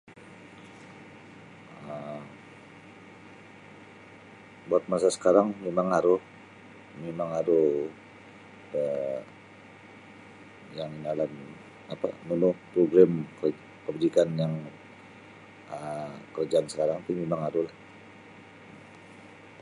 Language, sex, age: Sabah Bisaya, male, 40-49